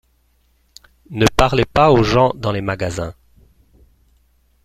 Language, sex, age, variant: French, male, 40-49, Français de métropole